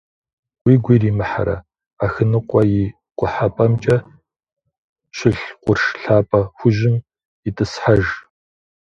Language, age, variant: Kabardian, 50-59, Адыгэбзэ (Къэбэрдей, Кирил, псоми зэдай)